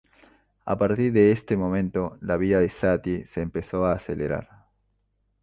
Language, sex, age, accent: Spanish, male, 30-39, Rioplatense: Argentina, Uruguay, este de Bolivia, Paraguay